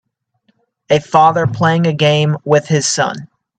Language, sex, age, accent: English, male, 19-29, United States English